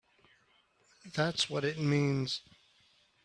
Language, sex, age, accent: English, male, 30-39, United States English